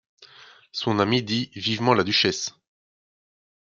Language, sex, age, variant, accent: French, male, 30-39, Français d'Europe, Français de Belgique